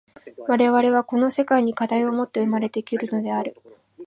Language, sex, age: Japanese, female, 19-29